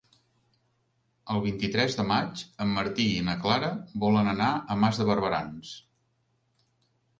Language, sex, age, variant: Catalan, male, 50-59, Central